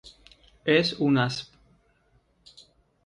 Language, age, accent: Spanish, 19-29, España: Islas Canarias